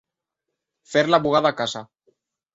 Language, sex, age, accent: Catalan, male, 19-29, valencià